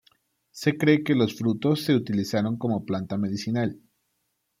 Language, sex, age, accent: Spanish, male, 30-39, México